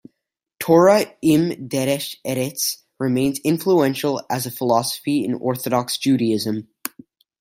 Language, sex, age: English, male, 19-29